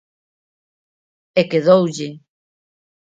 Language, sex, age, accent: Galician, female, 40-49, Normativo (estándar)